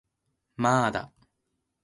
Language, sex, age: Japanese, male, 19-29